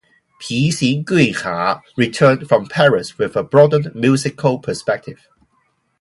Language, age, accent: English, 30-39, Hong Kong English